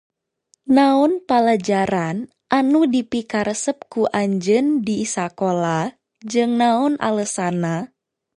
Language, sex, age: Sundanese, female, 19-29